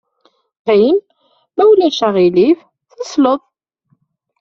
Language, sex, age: Kabyle, male, 30-39